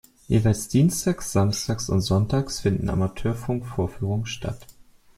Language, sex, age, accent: German, male, 19-29, Deutschland Deutsch